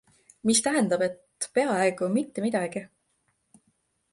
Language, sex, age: Estonian, female, 19-29